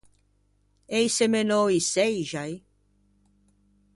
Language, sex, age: Ligurian, female, 60-69